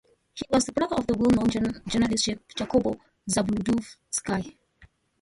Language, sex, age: English, female, 30-39